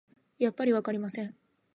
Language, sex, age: Japanese, female, 19-29